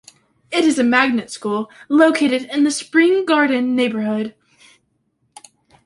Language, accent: English, United States English